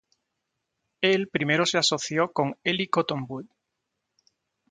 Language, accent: Spanish, España: Sur peninsular (Andalucia, Extremadura, Murcia)